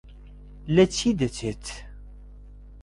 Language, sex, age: Central Kurdish, male, 19-29